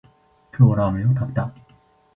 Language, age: Japanese, 19-29